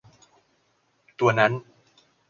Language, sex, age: Thai, male, 40-49